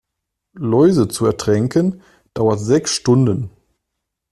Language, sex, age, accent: German, male, 30-39, Deutschland Deutsch